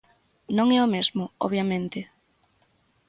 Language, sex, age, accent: Galician, female, 19-29, Central (gheada); Normativo (estándar)